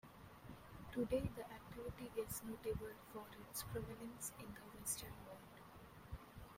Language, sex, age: English, female, 19-29